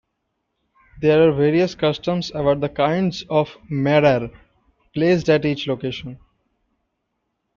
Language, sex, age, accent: English, male, 19-29, India and South Asia (India, Pakistan, Sri Lanka)